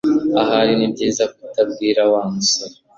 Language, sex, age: Kinyarwanda, male, 19-29